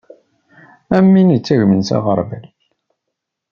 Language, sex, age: Kabyle, male, 30-39